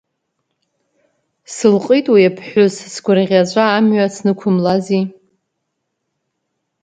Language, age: Abkhazian, 30-39